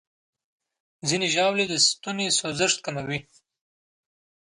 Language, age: Pashto, 19-29